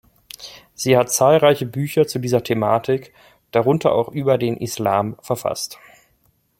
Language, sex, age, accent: German, male, 30-39, Deutschland Deutsch